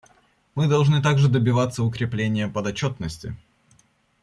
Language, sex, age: Russian, male, under 19